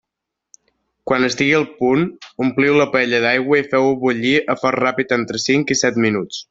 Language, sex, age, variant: Catalan, male, under 19, Balear